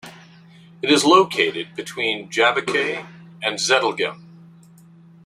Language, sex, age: English, male, 50-59